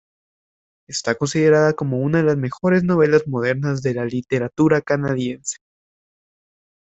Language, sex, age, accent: Spanish, male, 19-29, América central